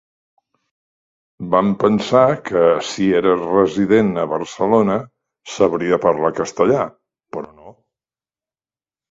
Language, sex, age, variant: Catalan, male, 60-69, Central